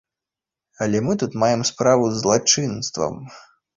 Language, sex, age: Belarusian, male, 19-29